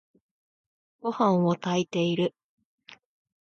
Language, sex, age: Japanese, female, 19-29